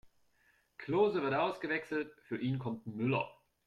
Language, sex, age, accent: German, male, 30-39, Deutschland Deutsch